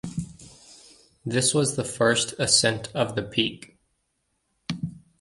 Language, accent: English, United States English